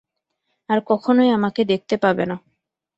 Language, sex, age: Bengali, female, 19-29